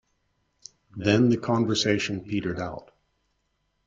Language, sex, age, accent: English, male, 50-59, United States English